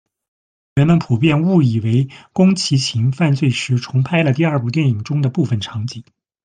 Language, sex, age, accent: Chinese, male, 30-39, 出生地：山东省